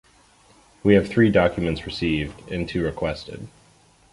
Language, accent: English, United States English